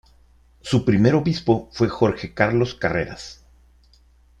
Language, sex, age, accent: Spanish, male, 50-59, México